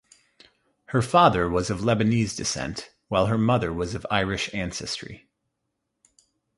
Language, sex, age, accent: English, male, 30-39, United States English